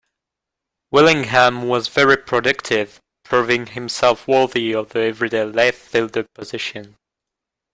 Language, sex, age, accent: English, male, 19-29, United States English